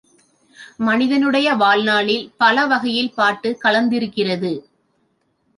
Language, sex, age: Tamil, female, 40-49